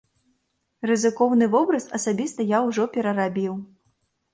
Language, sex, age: Belarusian, female, 19-29